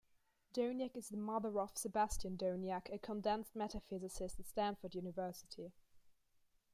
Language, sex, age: English, female, 19-29